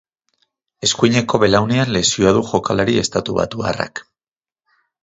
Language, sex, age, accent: Basque, male, 30-39, Mendebalekoa (Araba, Bizkaia, Gipuzkoako mendebaleko herri batzuk)